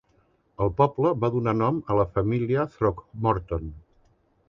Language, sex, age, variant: Catalan, male, 40-49, Central